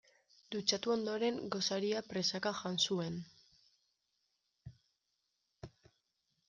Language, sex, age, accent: Basque, female, 19-29, Mendebalekoa (Araba, Bizkaia, Gipuzkoako mendebaleko herri batzuk)